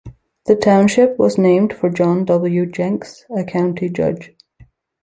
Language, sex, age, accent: English, female, 19-29, United States English